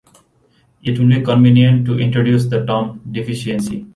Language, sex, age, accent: English, male, 19-29, India and South Asia (India, Pakistan, Sri Lanka)